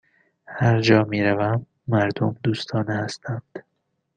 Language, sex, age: Persian, male, 19-29